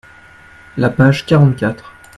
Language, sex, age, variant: French, male, 19-29, Français de métropole